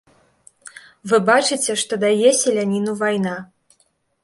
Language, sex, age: Belarusian, female, 19-29